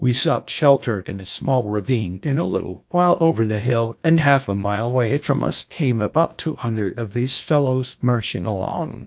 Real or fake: fake